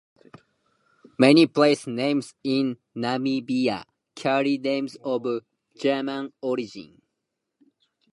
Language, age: English, 19-29